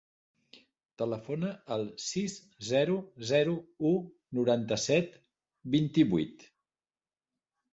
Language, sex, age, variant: Catalan, male, 60-69, Central